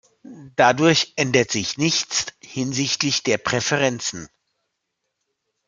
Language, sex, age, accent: German, male, 50-59, Deutschland Deutsch